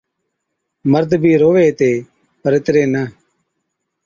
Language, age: Od, 30-39